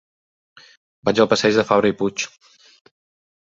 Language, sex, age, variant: Catalan, male, 40-49, Central